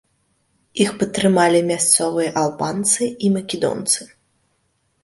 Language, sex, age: Belarusian, female, 19-29